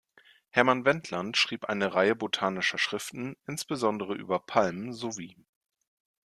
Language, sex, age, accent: German, male, 30-39, Deutschland Deutsch